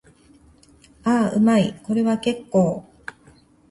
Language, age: Japanese, 50-59